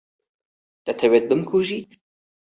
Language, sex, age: Central Kurdish, male, 30-39